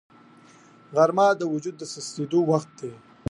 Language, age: Pashto, 19-29